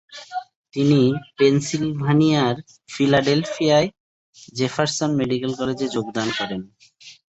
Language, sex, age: Bengali, male, 30-39